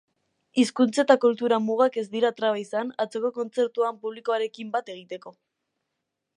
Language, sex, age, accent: Basque, female, 19-29, Mendebalekoa (Araba, Bizkaia, Gipuzkoako mendebaleko herri batzuk)